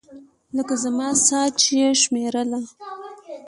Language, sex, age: Pashto, female, 19-29